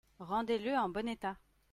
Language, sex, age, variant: French, female, 30-39, Français de métropole